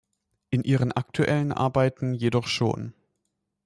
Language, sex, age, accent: German, male, 19-29, Deutschland Deutsch